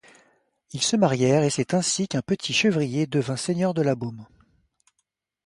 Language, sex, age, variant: French, male, 40-49, Français de métropole